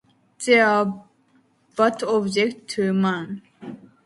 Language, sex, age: English, female, under 19